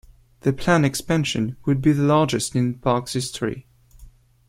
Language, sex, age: English, male, 19-29